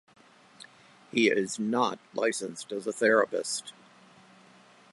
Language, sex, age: English, male, 70-79